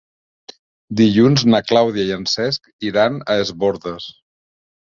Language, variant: Catalan, Central